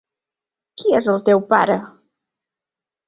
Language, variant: Catalan, Balear